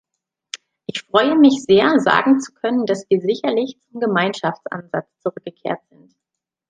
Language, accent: German, Deutschland Deutsch